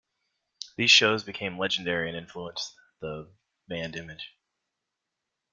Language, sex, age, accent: English, male, 30-39, United States English